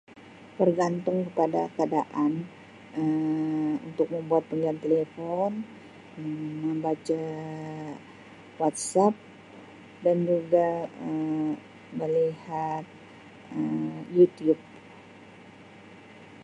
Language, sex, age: Sabah Malay, female, 60-69